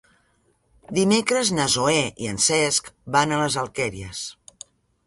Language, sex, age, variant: Catalan, female, 50-59, Central